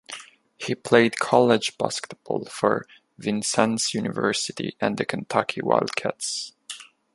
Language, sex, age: English, male, 19-29